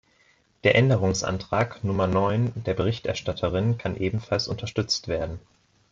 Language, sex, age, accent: German, male, 19-29, Deutschland Deutsch